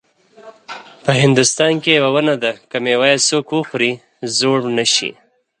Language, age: Pashto, 30-39